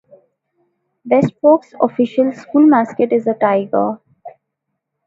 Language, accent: English, India and South Asia (India, Pakistan, Sri Lanka)